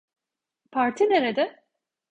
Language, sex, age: Turkish, female, 40-49